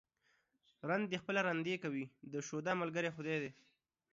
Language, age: Pashto, 19-29